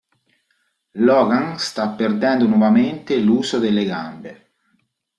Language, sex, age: Italian, male, 40-49